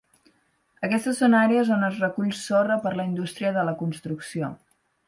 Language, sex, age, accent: Catalan, female, 30-39, gironí